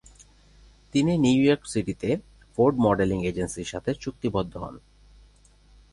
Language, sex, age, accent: Bengali, male, 19-29, Native